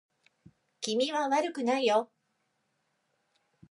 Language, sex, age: Japanese, female, 50-59